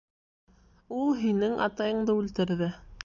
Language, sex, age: Bashkir, female, 19-29